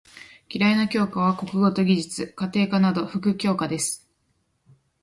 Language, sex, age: Japanese, female, 19-29